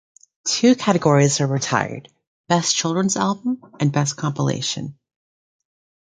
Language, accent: English, United States English